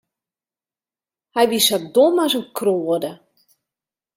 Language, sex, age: Western Frisian, female, 40-49